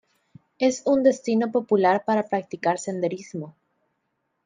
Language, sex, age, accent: Spanish, female, 19-29, América central